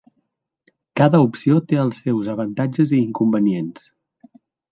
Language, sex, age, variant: Catalan, male, 40-49, Central